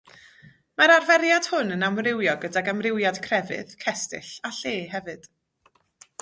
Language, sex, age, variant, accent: Welsh, female, 30-39, Mid Wales, Y Deyrnas Unedig Cymraeg